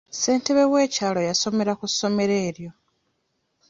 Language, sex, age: Ganda, female, 30-39